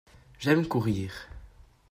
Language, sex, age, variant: French, male, under 19, Français de métropole